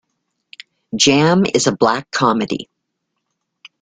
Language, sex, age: English, female, 60-69